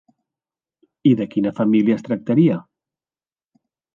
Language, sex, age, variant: Catalan, male, 40-49, Central